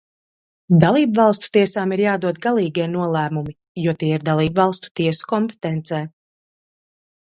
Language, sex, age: Latvian, female, 30-39